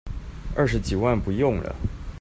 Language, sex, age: Chinese, male, 30-39